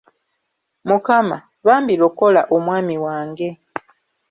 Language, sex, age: Ganda, female, 30-39